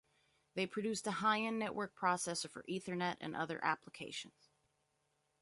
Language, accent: English, United States English